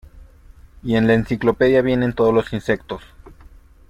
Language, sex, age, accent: Spanish, male, 19-29, México